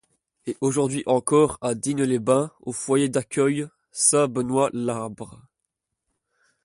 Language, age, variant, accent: French, under 19, Français d'Europe, Français de Belgique